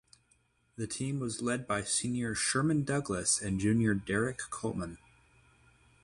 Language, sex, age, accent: English, male, 19-29, United States English